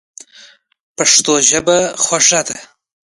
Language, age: Pashto, 19-29